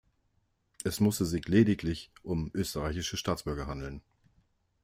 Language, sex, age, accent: German, male, 40-49, Deutschland Deutsch